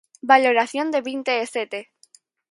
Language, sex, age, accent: Galician, female, under 19, Normativo (estándar)